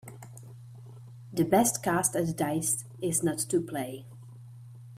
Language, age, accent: English, 19-29, United States English